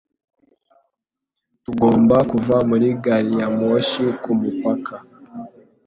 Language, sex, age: Kinyarwanda, male, under 19